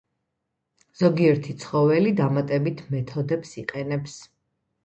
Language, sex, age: Georgian, female, 30-39